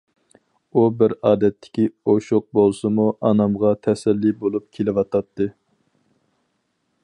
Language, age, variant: Uyghur, 30-39, ئۇيغۇر تىلى